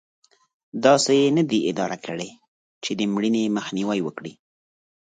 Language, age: Pashto, 30-39